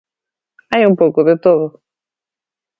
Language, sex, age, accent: Galician, female, 30-39, Normativo (estándar)